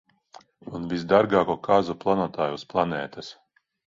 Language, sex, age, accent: Latvian, male, 40-49, Krievu